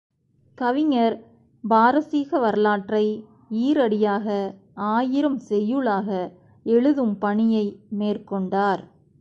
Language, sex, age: Tamil, female, 40-49